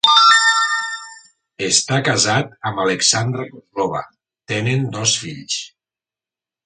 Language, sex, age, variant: Catalan, male, 40-49, Nord-Occidental